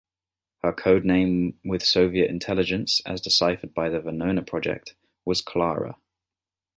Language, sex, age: English, male, 19-29